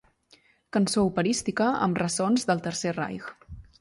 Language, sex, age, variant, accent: Catalan, female, 19-29, Central, central